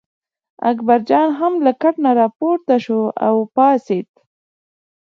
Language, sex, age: Pashto, female, 19-29